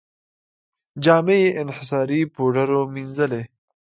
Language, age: Pashto, 19-29